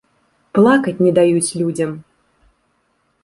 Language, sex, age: Belarusian, female, 30-39